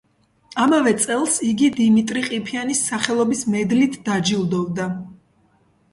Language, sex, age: Georgian, female, 30-39